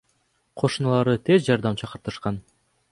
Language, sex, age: Kyrgyz, male, 19-29